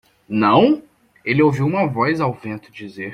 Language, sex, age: Portuguese, male, under 19